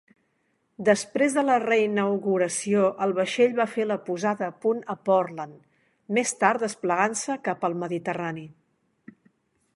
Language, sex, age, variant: Catalan, female, 50-59, Central